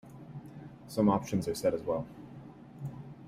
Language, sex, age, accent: English, male, 19-29, United States English